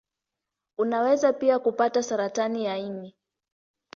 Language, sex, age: Swahili, female, 19-29